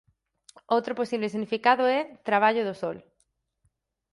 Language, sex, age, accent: Galician, female, 19-29, Atlántico (seseo e gheada)